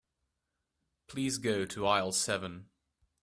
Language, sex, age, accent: English, male, 19-29, England English